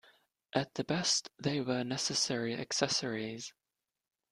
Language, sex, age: English, male, 19-29